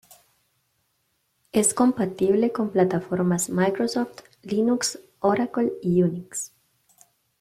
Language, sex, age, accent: Spanish, female, 30-39, América central